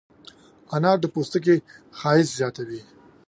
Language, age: Pashto, 19-29